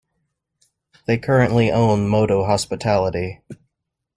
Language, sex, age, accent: English, male, 30-39, United States English